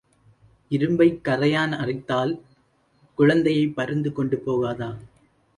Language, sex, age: Tamil, male, 19-29